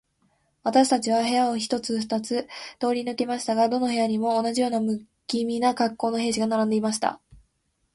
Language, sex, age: Japanese, female, 19-29